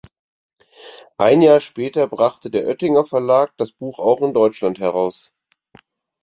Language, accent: German, Deutschland Deutsch